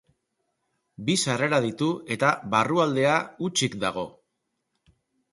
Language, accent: Basque, Erdialdekoa edo Nafarra (Gipuzkoa, Nafarroa)